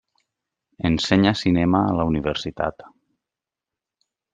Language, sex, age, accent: Catalan, male, 30-39, valencià